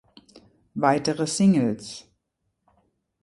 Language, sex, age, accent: German, female, 50-59, Deutschland Deutsch